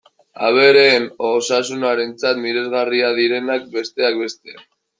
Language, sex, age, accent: Basque, male, 19-29, Mendebalekoa (Araba, Bizkaia, Gipuzkoako mendebaleko herri batzuk)